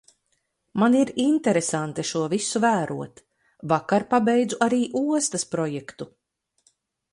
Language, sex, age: Latvian, female, 50-59